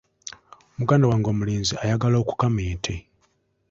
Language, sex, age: Ganda, male, 19-29